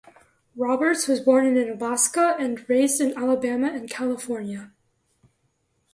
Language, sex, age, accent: English, female, under 19, United States English